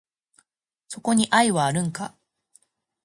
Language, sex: Japanese, female